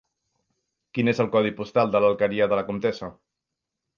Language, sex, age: Catalan, male, 40-49